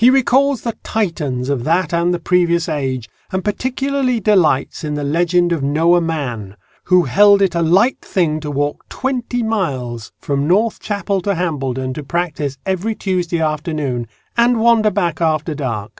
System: none